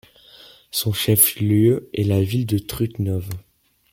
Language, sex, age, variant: French, male, under 19, Français de métropole